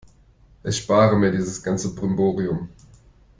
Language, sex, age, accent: German, male, 30-39, Deutschland Deutsch